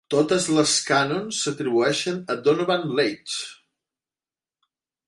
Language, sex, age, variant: Catalan, male, 40-49, Central